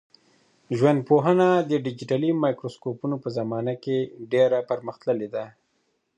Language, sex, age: Pashto, male, 30-39